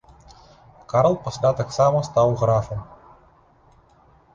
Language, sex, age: Belarusian, male, 40-49